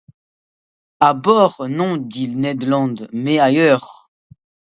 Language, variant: French, Français de métropole